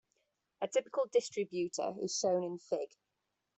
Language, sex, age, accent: English, female, 30-39, England English